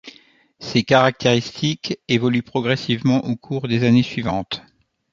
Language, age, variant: French, 60-69, Français de métropole